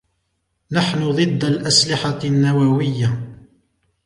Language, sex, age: Arabic, male, 19-29